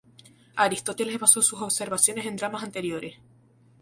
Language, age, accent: Spanish, 19-29, España: Islas Canarias